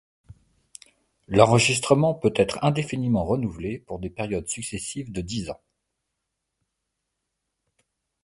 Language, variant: French, Français de métropole